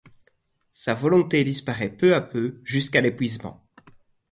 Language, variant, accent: French, Français d'Europe, Français de Belgique